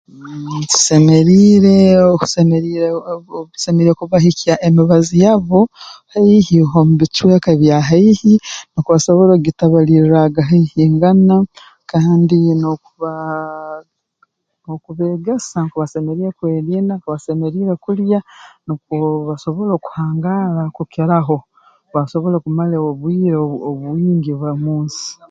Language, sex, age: Tooro, female, 40-49